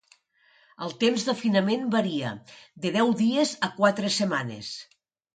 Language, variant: Catalan, Nord-Occidental